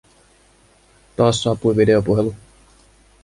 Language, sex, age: Finnish, male, 30-39